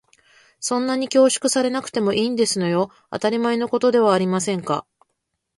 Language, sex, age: Japanese, female, 40-49